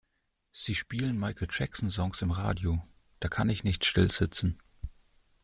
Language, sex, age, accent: German, male, 19-29, Deutschland Deutsch